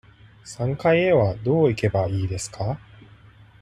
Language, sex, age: Japanese, male, 30-39